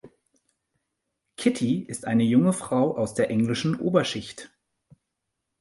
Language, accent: German, Deutschland Deutsch